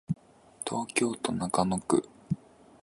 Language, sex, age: Japanese, male, 19-29